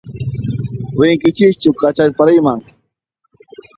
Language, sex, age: Puno Quechua, male, 30-39